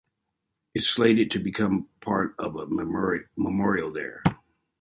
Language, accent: English, United States English